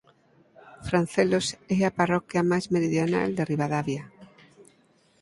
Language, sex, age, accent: Galician, female, 50-59, Normativo (estándar)